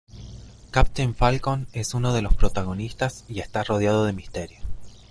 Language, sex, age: Spanish, male, 30-39